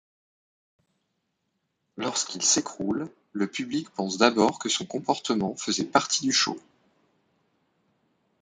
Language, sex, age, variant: French, male, 19-29, Français de métropole